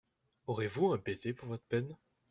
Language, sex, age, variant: French, male, under 19, Français de métropole